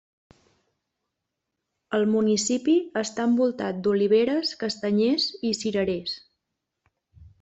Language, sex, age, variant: Catalan, female, 19-29, Central